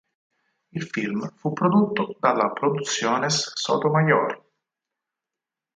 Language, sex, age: Italian, male, 40-49